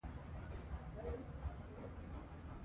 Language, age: Pashto, 19-29